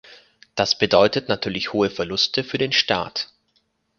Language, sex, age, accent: German, male, 19-29, Deutschland Deutsch